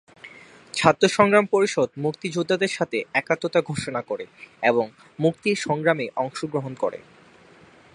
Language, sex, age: Bengali, male, 19-29